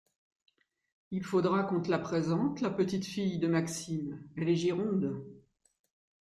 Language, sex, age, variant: French, female, 60-69, Français de métropole